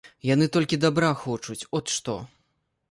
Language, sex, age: Belarusian, male, 30-39